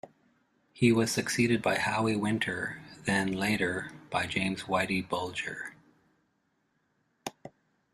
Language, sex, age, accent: English, male, 50-59, Canadian English